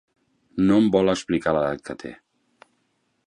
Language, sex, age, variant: Catalan, male, 40-49, Central